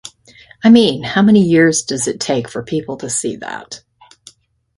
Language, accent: English, United States English